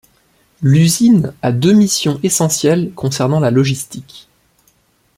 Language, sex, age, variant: French, male, 19-29, Français de métropole